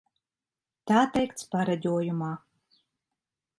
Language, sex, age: Latvian, female, 50-59